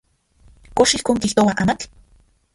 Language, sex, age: Central Puebla Nahuatl, female, 40-49